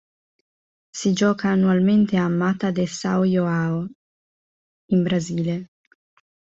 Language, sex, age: Italian, female, 19-29